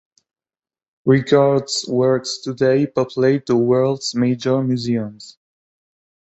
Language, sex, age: English, male, under 19